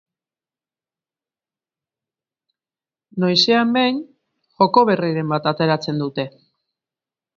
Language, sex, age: Basque, female, 50-59